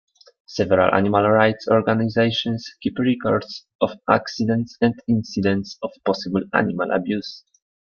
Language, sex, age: English, male, 19-29